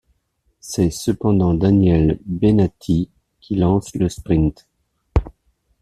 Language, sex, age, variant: French, male, 50-59, Français de métropole